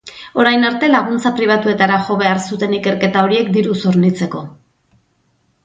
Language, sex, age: Basque, female, 40-49